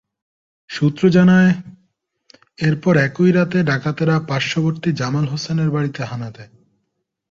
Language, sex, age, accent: Bengali, male, 19-29, প্রমিত